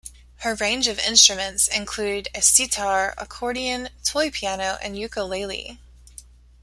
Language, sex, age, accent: English, female, 30-39, United States English